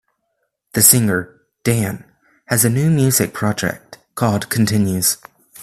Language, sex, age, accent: English, male, under 19, United States English